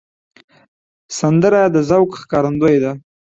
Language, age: Pashto, 19-29